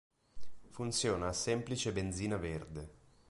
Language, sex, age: Italian, male, 19-29